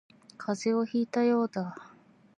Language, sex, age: Japanese, female, 30-39